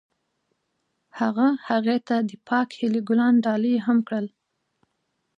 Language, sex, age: Pashto, female, 19-29